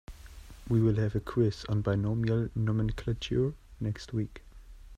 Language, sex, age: English, male, 19-29